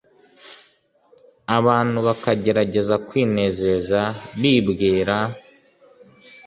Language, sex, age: Kinyarwanda, male, 19-29